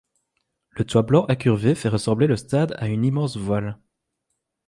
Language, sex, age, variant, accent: French, male, 30-39, Français d'Europe, Français de Belgique